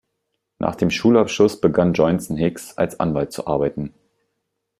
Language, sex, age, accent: German, male, 30-39, Deutschland Deutsch